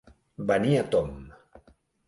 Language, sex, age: Catalan, male, 50-59